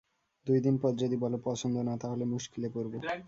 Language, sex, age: Bengali, male, 19-29